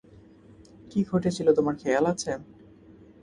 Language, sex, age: Bengali, male, 19-29